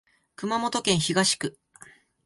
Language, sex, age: Japanese, male, 19-29